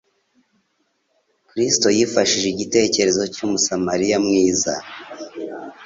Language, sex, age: Kinyarwanda, male, 30-39